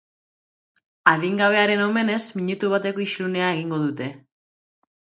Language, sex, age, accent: Basque, female, 30-39, Mendebalekoa (Araba, Bizkaia, Gipuzkoako mendebaleko herri batzuk)